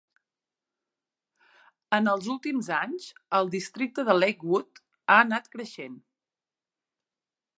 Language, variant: Catalan, Central